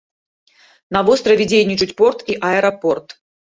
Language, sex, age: Belarusian, female, 40-49